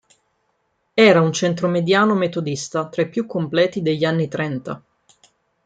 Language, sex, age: Italian, female, 30-39